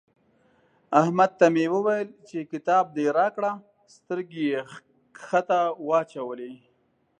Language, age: Pashto, 30-39